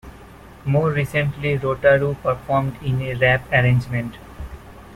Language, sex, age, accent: English, male, 19-29, India and South Asia (India, Pakistan, Sri Lanka)